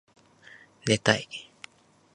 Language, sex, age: Japanese, male, under 19